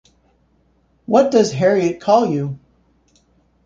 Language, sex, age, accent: English, male, 30-39, United States English